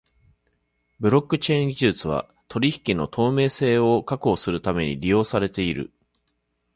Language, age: Japanese, 40-49